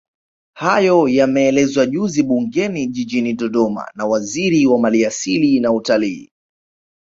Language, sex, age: Swahili, male, 19-29